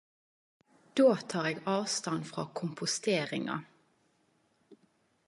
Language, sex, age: Norwegian Nynorsk, female, 30-39